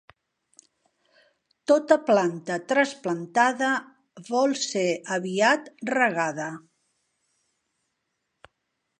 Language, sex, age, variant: Catalan, female, 70-79, Central